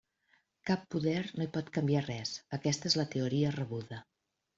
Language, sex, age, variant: Catalan, female, 50-59, Central